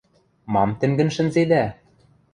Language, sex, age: Western Mari, male, 19-29